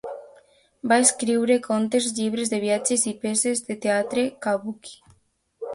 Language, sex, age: Catalan, female, under 19